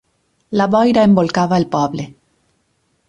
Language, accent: Catalan, valencià meridional